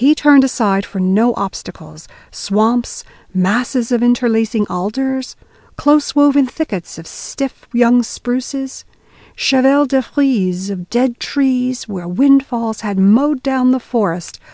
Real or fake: real